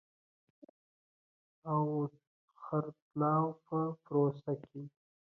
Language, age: Pashto, 19-29